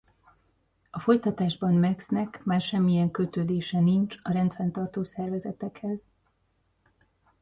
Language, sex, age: Hungarian, female, 40-49